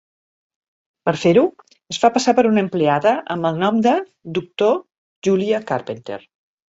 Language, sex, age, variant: Catalan, female, 60-69, Central